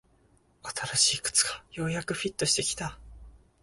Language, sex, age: Japanese, male, 19-29